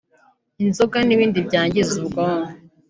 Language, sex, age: Kinyarwanda, female, under 19